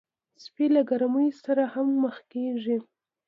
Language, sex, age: Pashto, female, 19-29